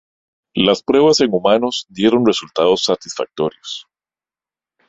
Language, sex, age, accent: Spanish, male, 40-49, América central